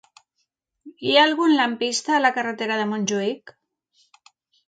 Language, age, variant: Catalan, 40-49, Central